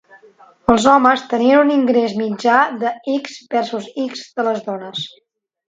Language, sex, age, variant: Catalan, female, 50-59, Central